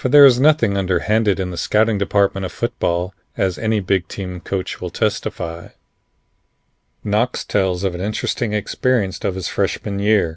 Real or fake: real